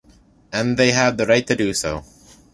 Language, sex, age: English, male, 19-29